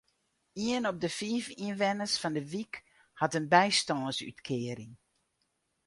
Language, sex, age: Western Frisian, female, 60-69